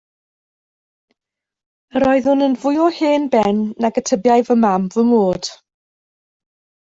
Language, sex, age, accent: Welsh, female, 50-59, Y Deyrnas Unedig Cymraeg